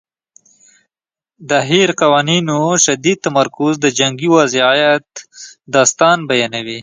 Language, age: Pashto, 19-29